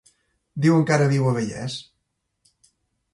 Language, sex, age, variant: Catalan, female, 40-49, Balear